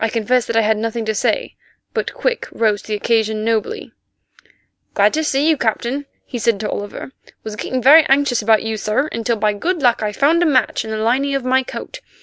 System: none